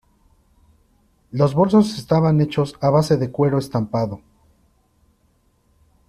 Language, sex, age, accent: Spanish, male, 30-39, México